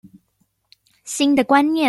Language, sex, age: Chinese, female, 19-29